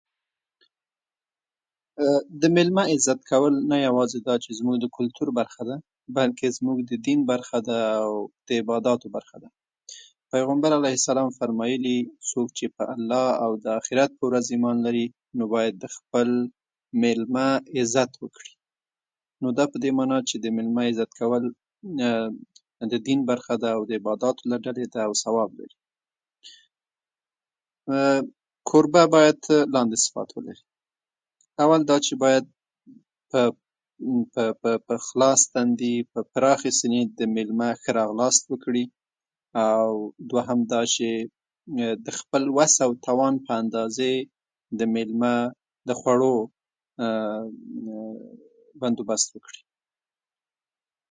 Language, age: Pashto, 30-39